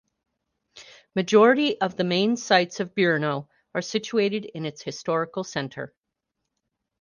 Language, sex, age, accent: English, female, 40-49, United States English